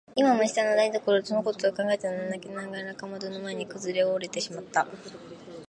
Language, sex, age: Japanese, female, 19-29